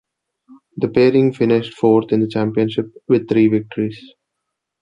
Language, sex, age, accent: English, male, 19-29, India and South Asia (India, Pakistan, Sri Lanka)